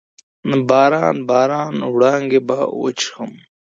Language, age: Pashto, 19-29